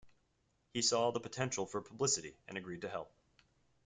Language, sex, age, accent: English, male, 19-29, United States English